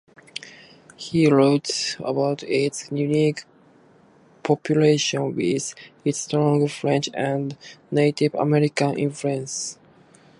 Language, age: English, under 19